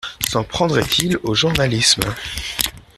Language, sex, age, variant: French, male, 19-29, Français de métropole